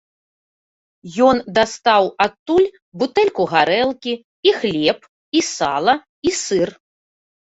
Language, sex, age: Belarusian, female, 30-39